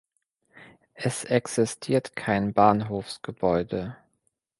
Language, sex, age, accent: German, male, 30-39, Deutschland Deutsch